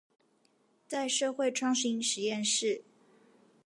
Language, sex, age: Chinese, female, 19-29